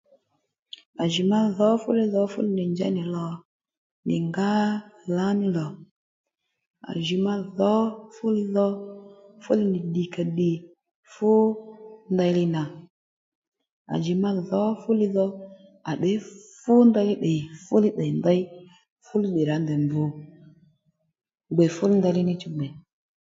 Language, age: Lendu, 19-29